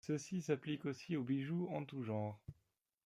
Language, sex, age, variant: French, male, 19-29, Français de métropole